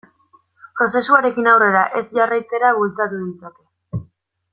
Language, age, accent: Basque, 19-29, Mendebalekoa (Araba, Bizkaia, Gipuzkoako mendebaleko herri batzuk)